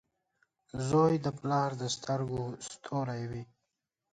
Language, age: Pashto, 19-29